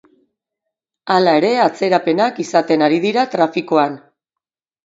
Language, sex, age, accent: Basque, female, 40-49, Mendebalekoa (Araba, Bizkaia, Gipuzkoako mendebaleko herri batzuk)